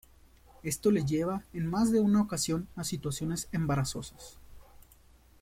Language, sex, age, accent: Spanish, male, 19-29, México